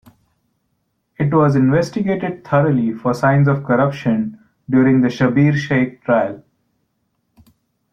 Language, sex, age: English, male, 19-29